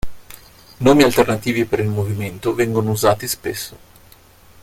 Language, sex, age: Italian, male, 40-49